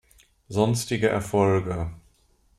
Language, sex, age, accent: German, male, 30-39, Deutschland Deutsch